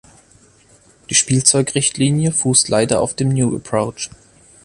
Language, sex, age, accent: German, male, 19-29, Deutschland Deutsch